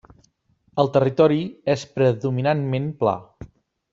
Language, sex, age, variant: Catalan, male, 30-39, Nord-Occidental